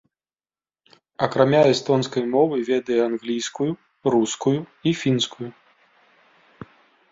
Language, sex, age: Belarusian, male, 40-49